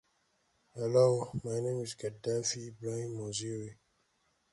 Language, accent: English, United States English; England English